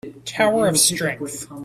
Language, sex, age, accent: English, male, 19-29, United States English